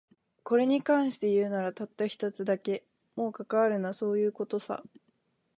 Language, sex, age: Japanese, female, 19-29